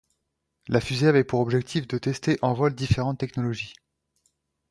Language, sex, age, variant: French, male, 19-29, Français de métropole